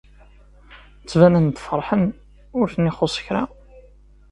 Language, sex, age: Kabyle, male, 19-29